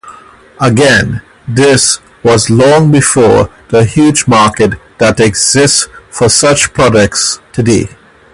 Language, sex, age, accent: English, male, 40-49, West Indies and Bermuda (Bahamas, Bermuda, Jamaica, Trinidad)